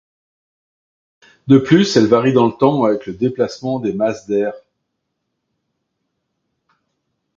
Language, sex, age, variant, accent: French, male, 60-69, Français de métropole, Parisien